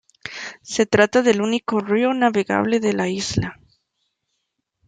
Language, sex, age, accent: Spanish, female, 19-29, América central